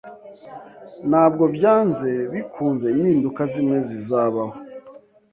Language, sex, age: Kinyarwanda, male, 19-29